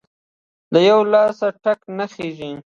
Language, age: Pashto, under 19